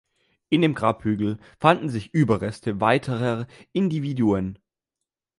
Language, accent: German, Deutschland Deutsch